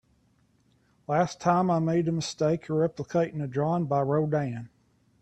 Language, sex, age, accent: English, male, 40-49, United States English